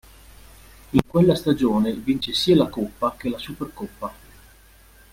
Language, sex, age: Italian, male, 40-49